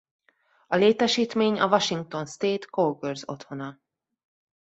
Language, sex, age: Hungarian, female, 30-39